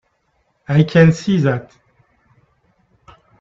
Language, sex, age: English, male, 40-49